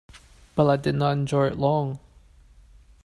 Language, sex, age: English, male, 19-29